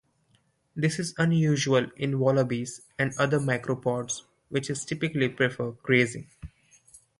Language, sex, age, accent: English, male, 19-29, India and South Asia (India, Pakistan, Sri Lanka)